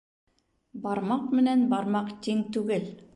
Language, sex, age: Bashkir, female, 50-59